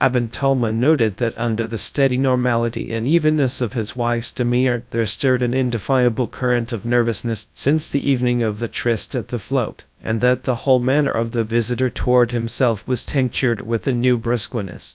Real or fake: fake